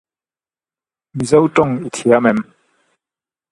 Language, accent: English, United States English